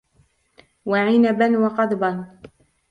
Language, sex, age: Arabic, female, 19-29